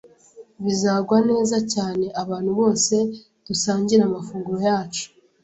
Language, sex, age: Kinyarwanda, female, 19-29